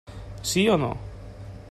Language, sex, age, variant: Catalan, male, 30-39, Nord-Occidental